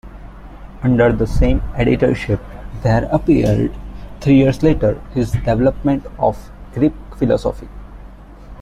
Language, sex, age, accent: English, male, 19-29, India and South Asia (India, Pakistan, Sri Lanka)